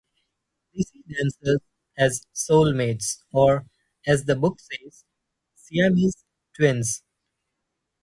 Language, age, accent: English, 30-39, United States English; India and South Asia (India, Pakistan, Sri Lanka)